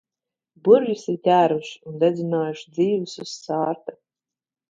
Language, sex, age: Latvian, female, 30-39